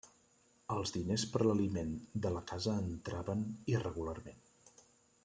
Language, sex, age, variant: Catalan, male, 50-59, Central